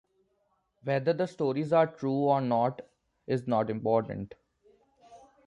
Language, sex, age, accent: English, male, under 19, India and South Asia (India, Pakistan, Sri Lanka)